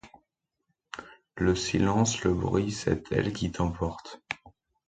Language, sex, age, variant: French, male, under 19, Français de métropole